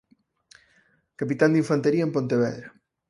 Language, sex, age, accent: Galician, male, 30-39, Normativo (estándar)